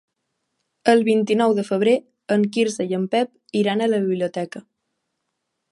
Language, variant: Catalan, Balear